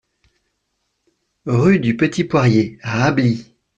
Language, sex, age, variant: French, male, 40-49, Français de métropole